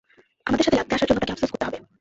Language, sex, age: Bengali, female, 19-29